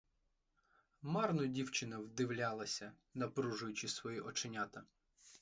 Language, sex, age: Ukrainian, male, 19-29